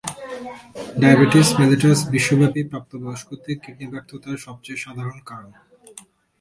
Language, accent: Bengali, শুদ্ধ বাংলা